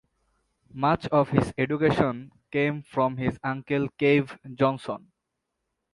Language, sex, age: English, male, 19-29